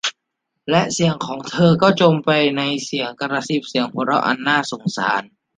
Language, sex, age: Thai, male, under 19